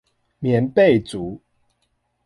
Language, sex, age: Chinese, male, 19-29